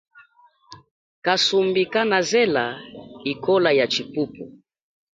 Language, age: Chokwe, 30-39